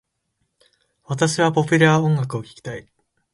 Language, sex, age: Japanese, male, 19-29